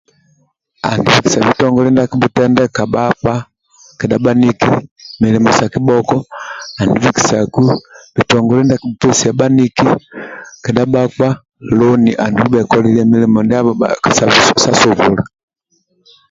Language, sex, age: Amba (Uganda), male, 40-49